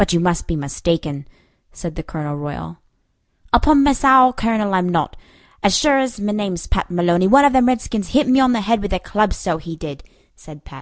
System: none